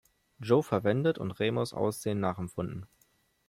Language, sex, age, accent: German, male, 19-29, Deutschland Deutsch